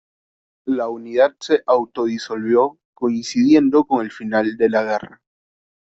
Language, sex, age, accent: Spanish, male, 19-29, Andino-Pacífico: Colombia, Perú, Ecuador, oeste de Bolivia y Venezuela andina